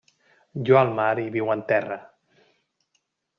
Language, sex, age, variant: Catalan, male, 30-39, Central